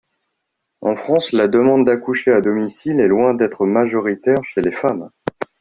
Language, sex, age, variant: French, male, 30-39, Français de métropole